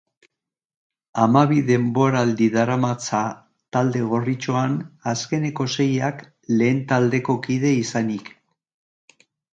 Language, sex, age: Basque, male, 60-69